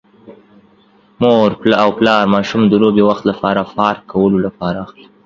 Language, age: Pashto, under 19